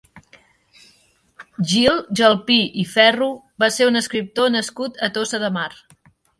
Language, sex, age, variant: Catalan, female, under 19, Central